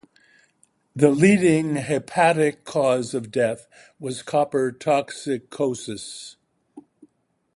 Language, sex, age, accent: English, male, 80-89, United States English